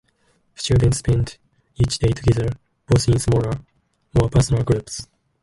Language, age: English, 19-29